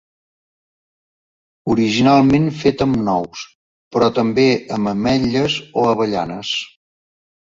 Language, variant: Catalan, Central